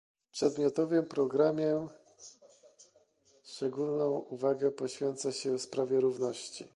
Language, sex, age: Polish, male, 30-39